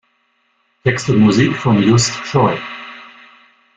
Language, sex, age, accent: German, male, 50-59, Deutschland Deutsch